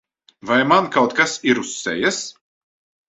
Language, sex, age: Latvian, male, 30-39